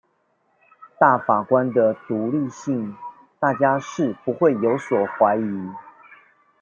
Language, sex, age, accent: Chinese, male, 40-49, 出生地：臺北市